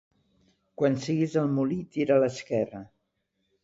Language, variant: Catalan, Nord-Occidental